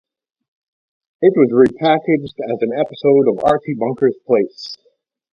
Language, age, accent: English, 40-49, United States English